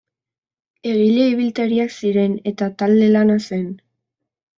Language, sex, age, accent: Basque, female, under 19, Erdialdekoa edo Nafarra (Gipuzkoa, Nafarroa)